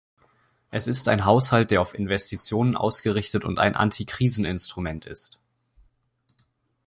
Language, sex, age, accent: German, male, 19-29, Deutschland Deutsch